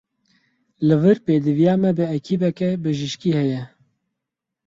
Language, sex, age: Kurdish, male, 30-39